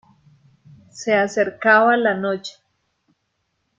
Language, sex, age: Spanish, female, 30-39